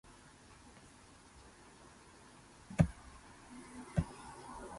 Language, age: Japanese, 19-29